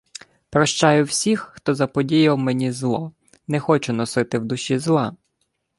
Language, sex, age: Ukrainian, male, 19-29